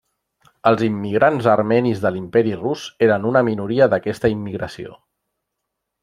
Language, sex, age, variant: Catalan, male, 40-49, Central